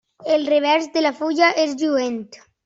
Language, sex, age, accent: Catalan, female, 40-49, valencià